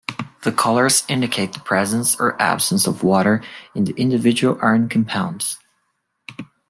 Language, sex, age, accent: English, male, 19-29, United States English